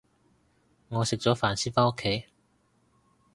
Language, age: Cantonese, 30-39